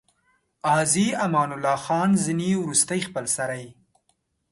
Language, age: Pashto, 19-29